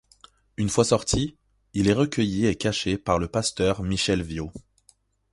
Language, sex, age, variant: French, male, 19-29, Français de métropole